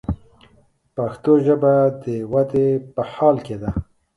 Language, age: Pashto, 40-49